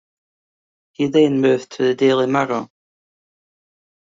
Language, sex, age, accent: English, male, 19-29, Scottish English